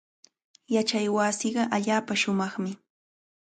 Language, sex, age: Cajatambo North Lima Quechua, female, 19-29